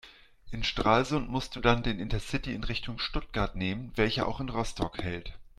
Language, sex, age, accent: German, male, 40-49, Deutschland Deutsch